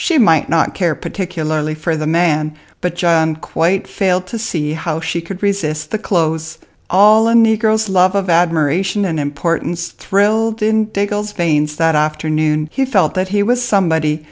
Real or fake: real